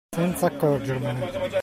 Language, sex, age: Italian, male, 40-49